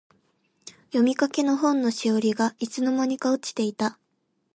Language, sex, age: Japanese, female, 19-29